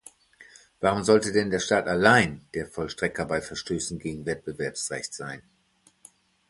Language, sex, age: German, male, 40-49